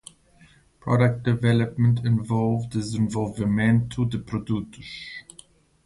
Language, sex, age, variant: Portuguese, male, 40-49, Portuguese (Portugal)